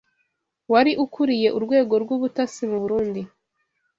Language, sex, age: Kinyarwanda, female, 30-39